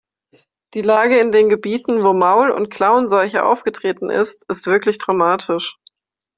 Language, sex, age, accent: German, female, 19-29, Deutschland Deutsch